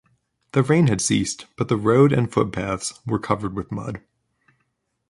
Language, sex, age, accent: English, male, 19-29, United States English